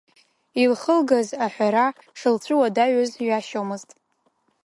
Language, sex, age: Abkhazian, female, under 19